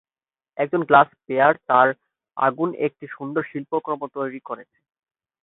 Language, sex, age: Bengali, male, 19-29